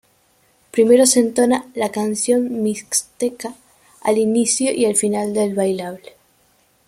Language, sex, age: Spanish, female, under 19